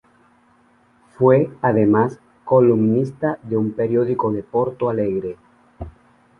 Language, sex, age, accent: Spanish, male, 30-39, Caribe: Cuba, Venezuela, Puerto Rico, República Dominicana, Panamá, Colombia caribeña, México caribeño, Costa del golfo de México